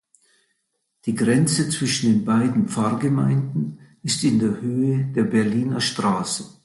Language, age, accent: German, 70-79, Deutschland Deutsch